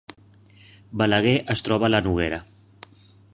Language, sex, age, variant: Catalan, male, 40-49, Central